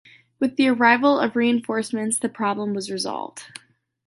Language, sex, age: English, female, under 19